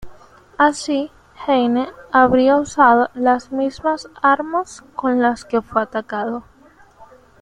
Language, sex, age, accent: Spanish, female, under 19, Caribe: Cuba, Venezuela, Puerto Rico, República Dominicana, Panamá, Colombia caribeña, México caribeño, Costa del golfo de México